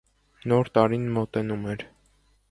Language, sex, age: Armenian, male, 19-29